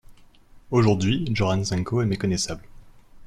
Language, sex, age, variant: French, male, 19-29, Français de métropole